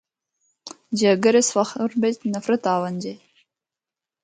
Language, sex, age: Northern Hindko, female, 19-29